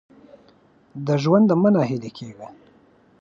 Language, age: Pashto, 30-39